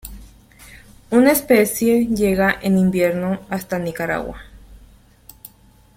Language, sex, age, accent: Spanish, female, 30-39, México